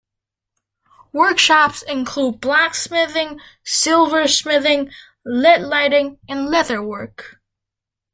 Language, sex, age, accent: English, male, under 19, United States English